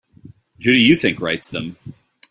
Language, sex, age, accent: English, male, 30-39, United States English